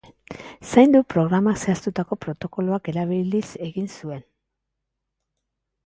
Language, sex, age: Basque, female, 40-49